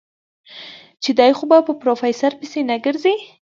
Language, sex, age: Pashto, female, 19-29